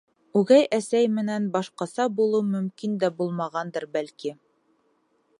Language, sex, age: Bashkir, female, 19-29